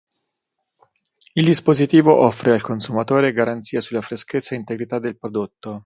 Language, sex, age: Italian, male, 30-39